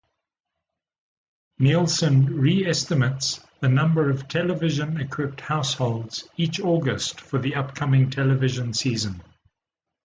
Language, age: English, 60-69